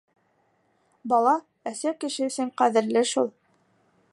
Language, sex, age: Bashkir, female, 19-29